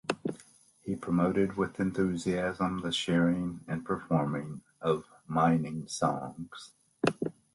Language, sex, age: English, male, 70-79